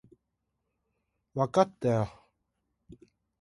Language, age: Japanese, under 19